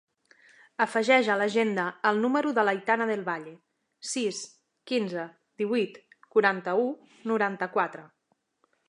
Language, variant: Catalan, Central